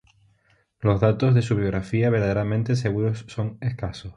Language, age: Spanish, 19-29